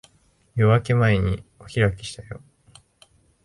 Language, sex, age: Japanese, male, 19-29